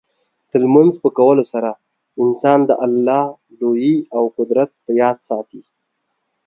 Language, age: Pashto, 30-39